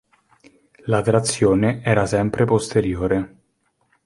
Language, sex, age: Italian, male, 19-29